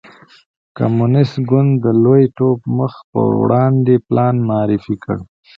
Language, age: Pashto, 19-29